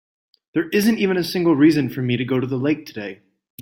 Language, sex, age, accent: English, male, 19-29, United States English